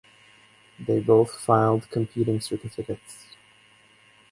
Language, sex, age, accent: English, male, 19-29, United States English